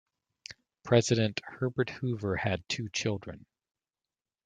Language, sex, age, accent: English, male, 40-49, United States English